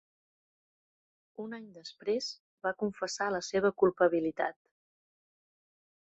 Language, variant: Catalan, Central